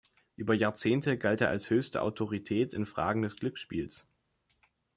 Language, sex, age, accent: German, male, 19-29, Deutschland Deutsch